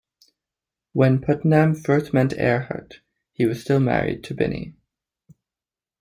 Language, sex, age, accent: English, male, 19-29, Canadian English